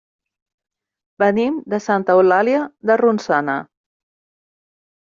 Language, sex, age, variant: Catalan, female, 40-49, Central